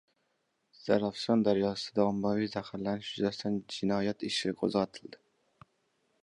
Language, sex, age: Uzbek, male, 19-29